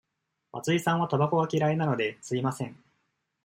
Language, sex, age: Japanese, male, 19-29